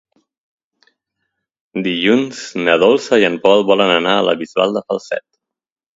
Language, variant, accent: Catalan, Central, central